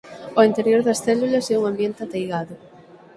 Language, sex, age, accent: Galician, female, 19-29, Atlántico (seseo e gheada); Normativo (estándar)